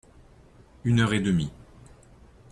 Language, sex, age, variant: French, male, 40-49, Français de métropole